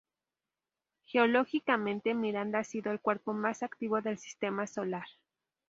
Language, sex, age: Spanish, female, 19-29